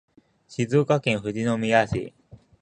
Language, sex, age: Japanese, male, 19-29